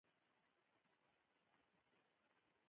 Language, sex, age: Pashto, female, 19-29